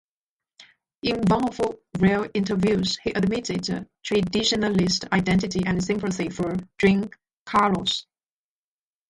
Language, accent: English, Hong Kong English